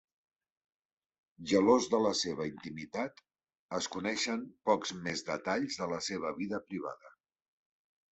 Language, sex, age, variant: Catalan, male, 60-69, Central